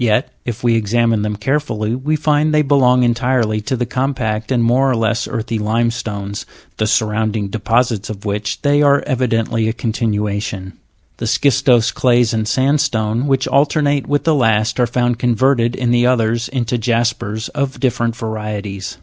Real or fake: real